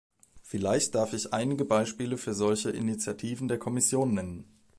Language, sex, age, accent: German, male, 19-29, Deutschland Deutsch